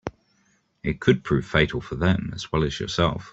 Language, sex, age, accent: English, male, 30-39, England English